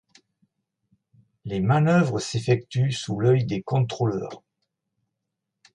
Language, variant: French, Français de métropole